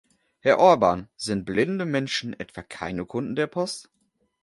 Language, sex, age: German, male, 19-29